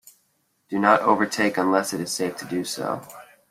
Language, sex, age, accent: English, male, 19-29, United States English